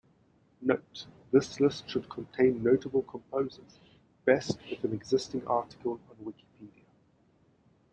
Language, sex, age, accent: English, male, 40-49, Southern African (South Africa, Zimbabwe, Namibia)